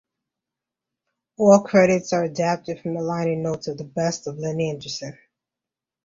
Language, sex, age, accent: English, female, 30-39, United States English